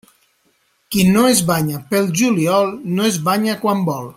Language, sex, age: Catalan, male, 50-59